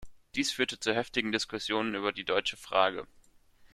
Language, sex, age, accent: German, male, 19-29, Deutschland Deutsch